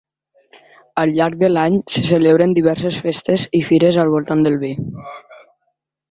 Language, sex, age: Catalan, female, 50-59